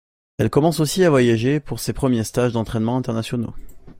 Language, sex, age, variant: French, male, under 19, Français de métropole